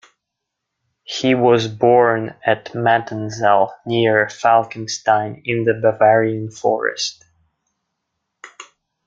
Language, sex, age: English, male, 30-39